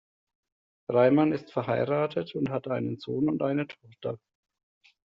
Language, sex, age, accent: German, male, 40-49, Deutschland Deutsch